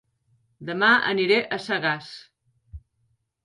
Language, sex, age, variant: Catalan, female, 40-49, Septentrional